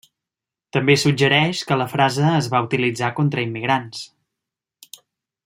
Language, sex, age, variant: Catalan, male, 30-39, Central